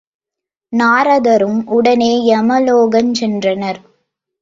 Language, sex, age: Tamil, female, under 19